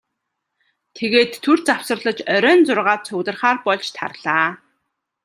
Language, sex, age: Mongolian, female, 30-39